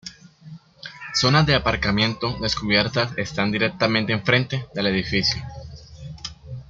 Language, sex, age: Spanish, male, under 19